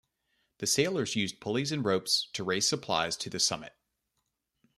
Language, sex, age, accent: English, male, 30-39, United States English